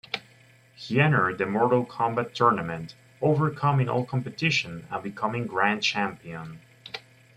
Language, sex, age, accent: English, male, 19-29, United States English